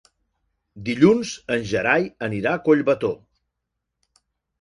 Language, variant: Catalan, Central